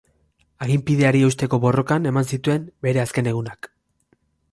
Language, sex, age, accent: Basque, male, 19-29, Erdialdekoa edo Nafarra (Gipuzkoa, Nafarroa)